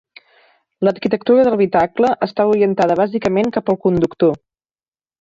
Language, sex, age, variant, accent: Catalan, female, 30-39, Central, central